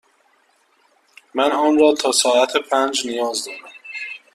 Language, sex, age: Persian, male, 19-29